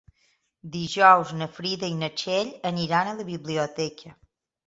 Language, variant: Catalan, Balear